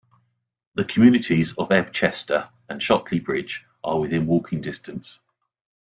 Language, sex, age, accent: English, male, 50-59, England English